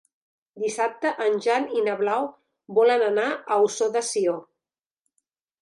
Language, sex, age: Catalan, female, 50-59